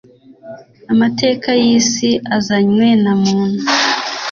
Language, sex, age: Kinyarwanda, female, 19-29